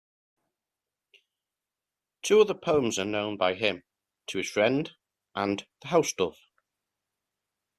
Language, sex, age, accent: English, male, 30-39, England English